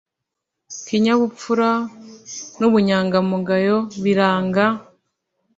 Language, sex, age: Kinyarwanda, female, 19-29